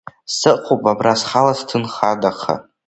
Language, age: Abkhazian, under 19